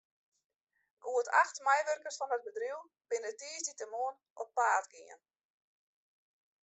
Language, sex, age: Western Frisian, female, 50-59